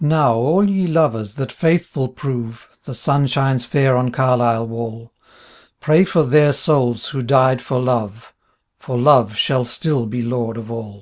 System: none